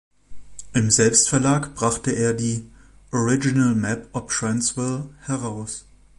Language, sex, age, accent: German, male, 19-29, Deutschland Deutsch